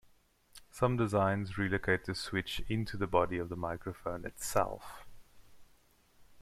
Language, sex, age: English, male, 19-29